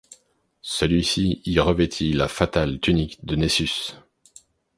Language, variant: French, Français de métropole